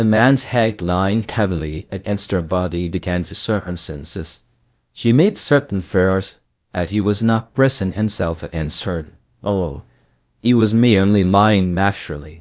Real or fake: fake